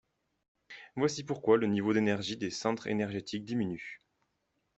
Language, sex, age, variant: French, male, 19-29, Français de métropole